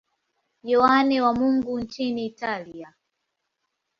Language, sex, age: Swahili, female, 19-29